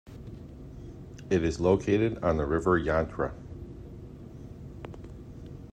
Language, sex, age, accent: English, male, 40-49, United States English